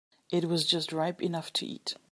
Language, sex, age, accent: English, female, 40-49, England English